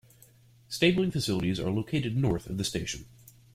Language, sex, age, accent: English, male, 19-29, United States English